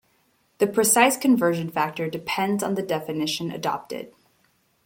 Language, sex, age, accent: English, female, 19-29, United States English